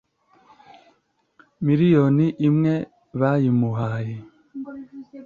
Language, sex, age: Kinyarwanda, male, 19-29